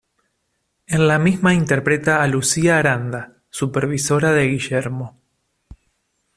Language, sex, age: Spanish, male, 30-39